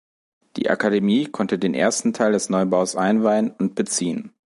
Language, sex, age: German, male, 40-49